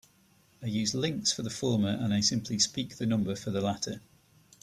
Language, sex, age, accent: English, male, 30-39, England English